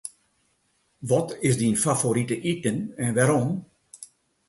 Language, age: Western Frisian, 70-79